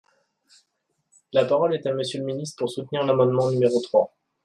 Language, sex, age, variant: French, male, 19-29, Français de métropole